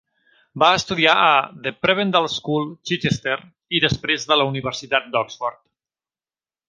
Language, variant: Catalan, Central